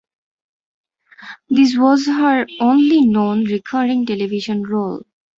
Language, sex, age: English, female, 19-29